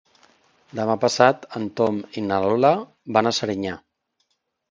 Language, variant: Catalan, Central